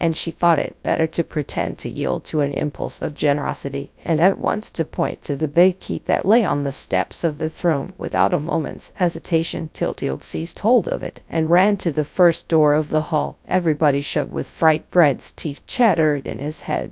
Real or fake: fake